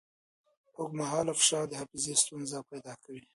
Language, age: Pashto, 30-39